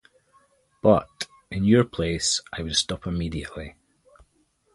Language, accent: English, Scottish English